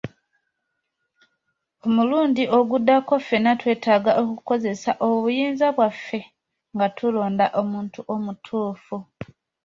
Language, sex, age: Ganda, female, 19-29